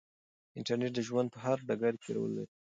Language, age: Pashto, 19-29